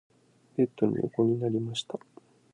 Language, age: Japanese, under 19